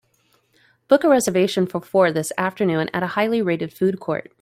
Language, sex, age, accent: English, female, 30-39, United States English